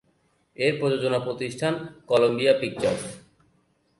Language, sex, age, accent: Bengali, male, 19-29, Native